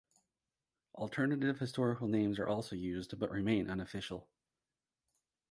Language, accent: English, United States English